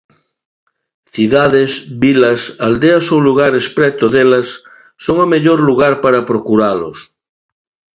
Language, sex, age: Galician, male, 50-59